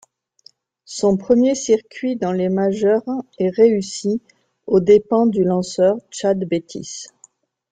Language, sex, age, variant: French, female, 40-49, Français de métropole